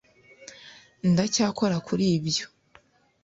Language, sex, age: Kinyarwanda, female, 19-29